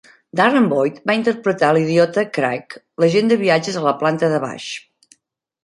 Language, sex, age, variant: Catalan, female, 50-59, Central